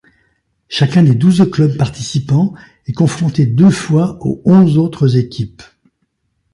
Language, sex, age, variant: French, male, 70-79, Français de métropole